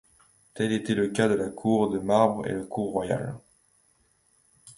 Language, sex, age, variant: French, male, 19-29, Français de métropole